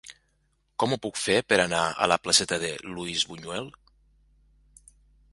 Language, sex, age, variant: Catalan, male, 40-49, Nord-Occidental